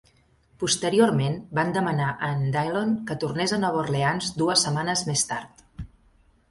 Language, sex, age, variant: Catalan, female, 40-49, Central